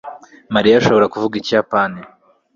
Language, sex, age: Kinyarwanda, male, 19-29